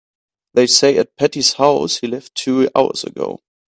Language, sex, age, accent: English, male, 19-29, United States English